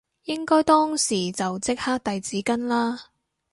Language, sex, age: Cantonese, female, 19-29